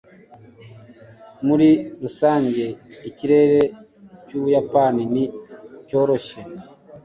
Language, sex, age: Kinyarwanda, male, 30-39